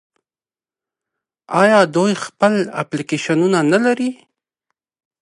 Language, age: Pashto, 30-39